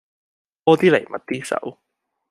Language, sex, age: Cantonese, male, 19-29